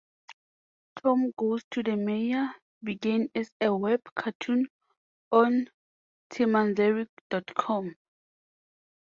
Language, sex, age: English, female, 19-29